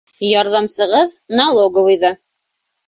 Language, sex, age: Bashkir, female, 40-49